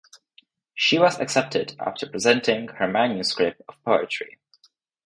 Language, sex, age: English, male, under 19